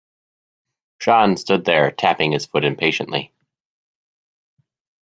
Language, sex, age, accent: English, male, 30-39, United States English